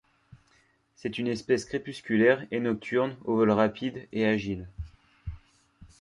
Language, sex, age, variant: French, male, 30-39, Français de métropole